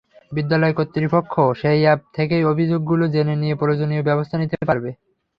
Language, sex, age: Bengali, male, under 19